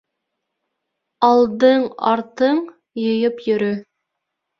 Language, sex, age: Bashkir, female, 19-29